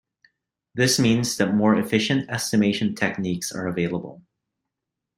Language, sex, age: English, male, 40-49